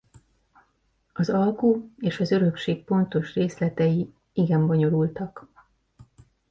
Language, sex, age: Hungarian, female, 40-49